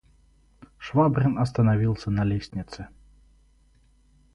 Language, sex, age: Russian, male, 19-29